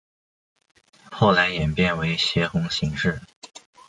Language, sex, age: Chinese, male, under 19